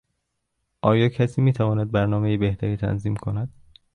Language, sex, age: Persian, male, 19-29